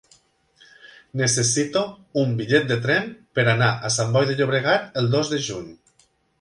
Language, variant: Catalan, Nord-Occidental